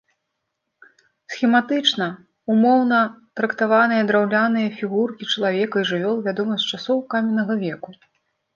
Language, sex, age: Belarusian, female, 40-49